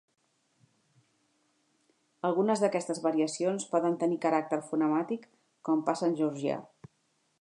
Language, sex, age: Catalan, female, 40-49